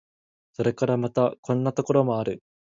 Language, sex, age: Japanese, male, 19-29